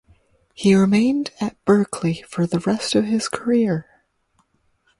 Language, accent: English, United States English